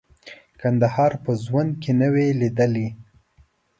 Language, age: Pashto, 19-29